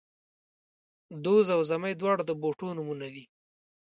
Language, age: Pashto, 19-29